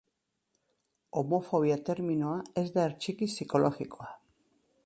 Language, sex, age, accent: Basque, female, 60-69, Mendebalekoa (Araba, Bizkaia, Gipuzkoako mendebaleko herri batzuk)